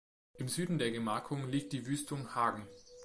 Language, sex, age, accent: German, male, 19-29, Deutschland Deutsch